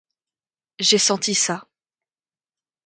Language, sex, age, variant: French, female, under 19, Français de métropole